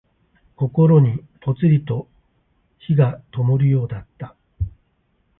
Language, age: Japanese, 60-69